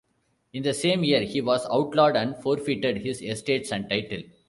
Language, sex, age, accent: English, male, 40-49, India and South Asia (India, Pakistan, Sri Lanka)